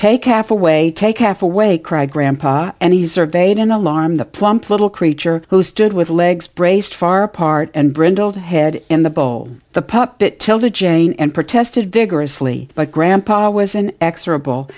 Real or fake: real